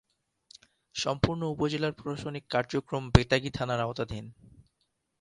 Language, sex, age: Bengali, male, 19-29